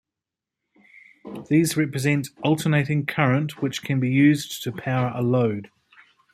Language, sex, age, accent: English, male, 50-59, New Zealand English